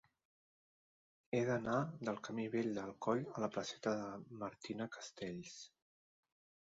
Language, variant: Catalan, Central